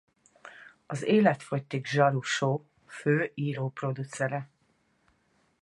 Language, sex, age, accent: Hungarian, female, 40-49, budapesti